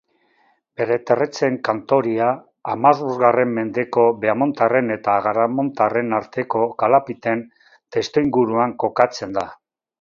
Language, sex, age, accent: Basque, male, 60-69, Mendebalekoa (Araba, Bizkaia, Gipuzkoako mendebaleko herri batzuk)